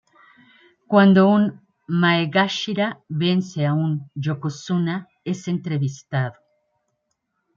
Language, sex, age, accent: Spanish, female, 50-59, México